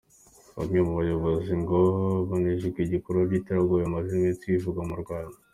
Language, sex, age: Kinyarwanda, male, under 19